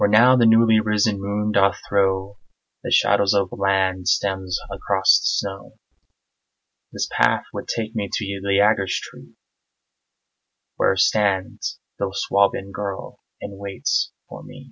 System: none